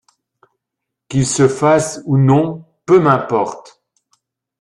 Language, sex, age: French, male, 50-59